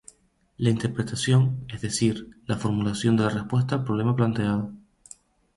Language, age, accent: Spanish, 19-29, España: Islas Canarias